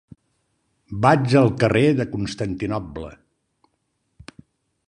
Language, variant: Catalan, Nord-Occidental